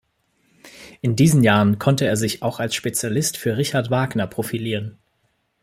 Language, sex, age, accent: German, male, 19-29, Deutschland Deutsch